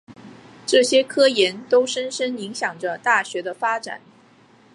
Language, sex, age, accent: Chinese, female, 30-39, 出生地：广东省